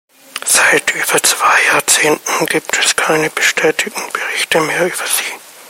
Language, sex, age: German, male, 19-29